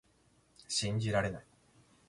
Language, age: Japanese, 30-39